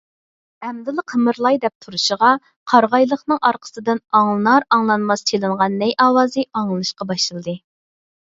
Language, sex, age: Uyghur, female, 30-39